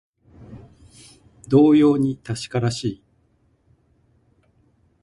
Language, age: Japanese, 50-59